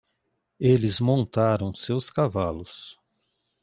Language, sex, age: Portuguese, male, 50-59